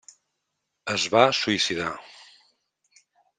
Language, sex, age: Catalan, male, 40-49